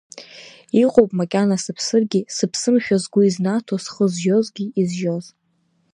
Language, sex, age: Abkhazian, female, under 19